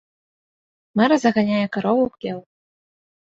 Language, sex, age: Belarusian, female, 19-29